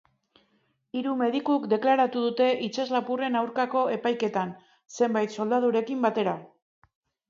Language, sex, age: Basque, female, 40-49